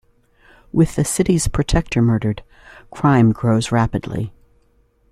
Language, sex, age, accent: English, female, 50-59, United States English